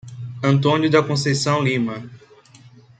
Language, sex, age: Portuguese, male, 30-39